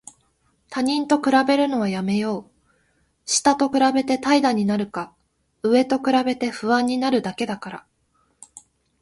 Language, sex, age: Japanese, female, 19-29